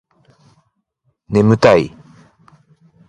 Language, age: Japanese, 30-39